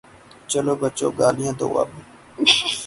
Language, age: Urdu, 19-29